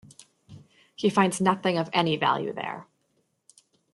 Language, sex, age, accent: English, female, 19-29, United States English